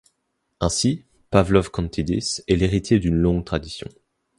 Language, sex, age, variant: French, male, 19-29, Français de métropole